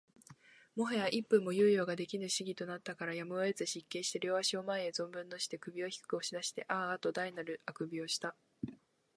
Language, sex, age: Japanese, female, under 19